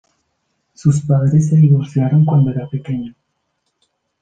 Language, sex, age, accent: Spanish, male, 30-39, Andino-Pacífico: Colombia, Perú, Ecuador, oeste de Bolivia y Venezuela andina